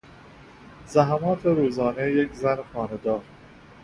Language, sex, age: Persian, male, 30-39